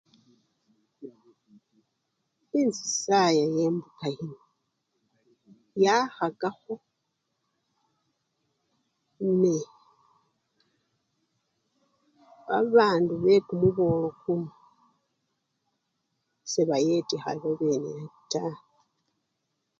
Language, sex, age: Luyia, female, 40-49